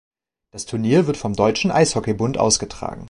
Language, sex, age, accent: German, male, 19-29, Deutschland Deutsch